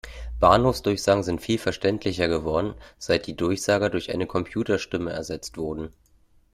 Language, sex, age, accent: German, male, 30-39, Deutschland Deutsch